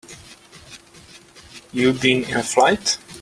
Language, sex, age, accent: English, male, 30-39, United States English